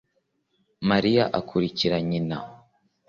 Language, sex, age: Kinyarwanda, male, under 19